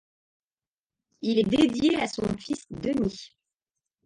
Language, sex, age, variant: French, female, 40-49, Français de métropole